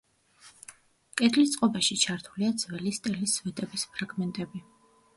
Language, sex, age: Georgian, female, 30-39